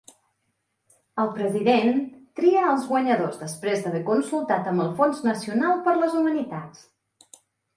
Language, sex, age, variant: Catalan, female, 40-49, Central